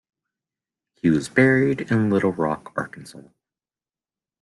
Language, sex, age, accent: English, male, 19-29, United States English